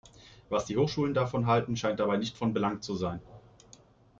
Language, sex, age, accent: German, male, 19-29, Deutschland Deutsch